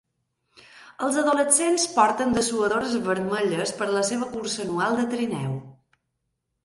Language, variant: Catalan, Balear